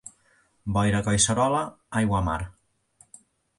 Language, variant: Catalan, Central